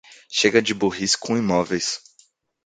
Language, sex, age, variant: Portuguese, male, 19-29, Portuguese (Brasil)